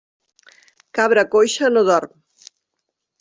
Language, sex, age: Catalan, female, 50-59